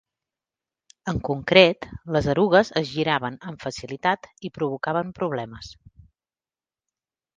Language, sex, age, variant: Catalan, female, 40-49, Central